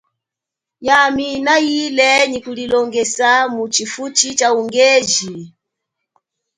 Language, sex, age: Chokwe, female, 30-39